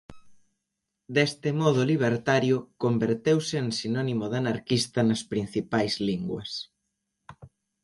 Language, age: Galician, 19-29